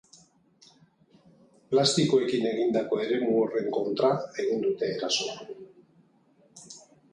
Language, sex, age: Basque, male, 50-59